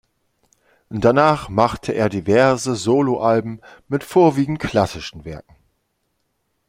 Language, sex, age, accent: German, male, 40-49, Deutschland Deutsch